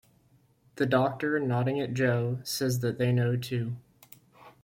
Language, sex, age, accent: English, male, 19-29, United States English